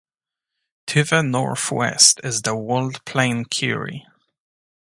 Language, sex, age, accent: English, male, 19-29, England English